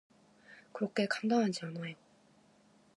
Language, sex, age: Korean, female, 19-29